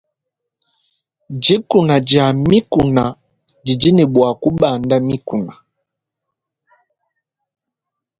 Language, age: Luba-Lulua, 19-29